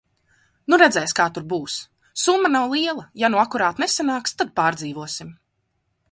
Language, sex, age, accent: Latvian, female, 19-29, Riga